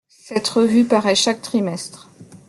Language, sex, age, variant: French, female, 30-39, Français de métropole